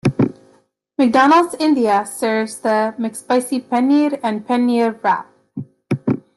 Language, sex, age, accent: English, female, 19-29, Canadian English